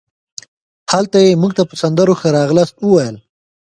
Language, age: Pashto, 19-29